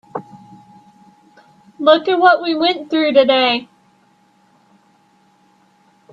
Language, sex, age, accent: English, female, 19-29, United States English